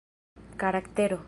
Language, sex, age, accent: Esperanto, female, under 19, Internacia